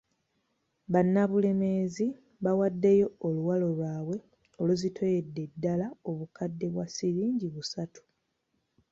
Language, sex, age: Ganda, female, 19-29